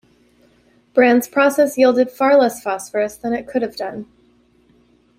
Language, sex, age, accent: English, female, 30-39, United States English